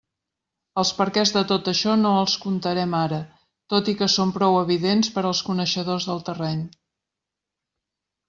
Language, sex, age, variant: Catalan, female, 50-59, Central